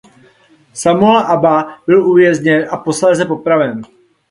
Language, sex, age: Czech, male, 40-49